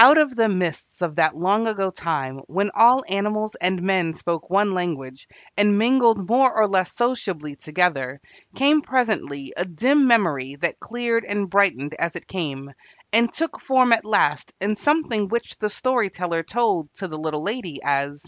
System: none